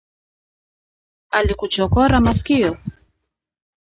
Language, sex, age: Swahili, female, 30-39